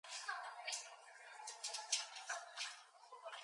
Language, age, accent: English, 19-29, United States English